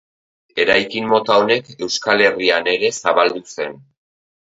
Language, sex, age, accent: Basque, male, 50-59, Erdialdekoa edo Nafarra (Gipuzkoa, Nafarroa)